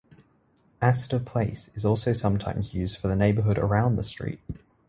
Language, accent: English, Australian English